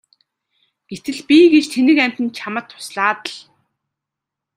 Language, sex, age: Mongolian, female, 30-39